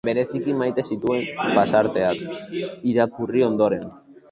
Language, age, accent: Basque, under 19, Erdialdekoa edo Nafarra (Gipuzkoa, Nafarroa)